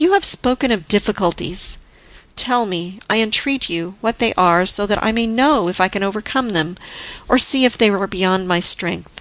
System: none